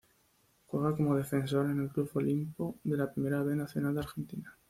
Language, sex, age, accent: Spanish, male, 19-29, España: Norte peninsular (Asturias, Castilla y León, Cantabria, País Vasco, Navarra, Aragón, La Rioja, Guadalajara, Cuenca)